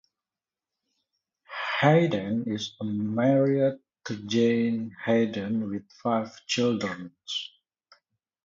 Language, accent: English, United States English